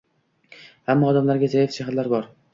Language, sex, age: Uzbek, male, under 19